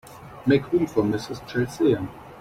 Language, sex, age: English, male, 19-29